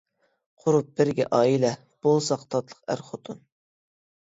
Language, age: Uyghur, 19-29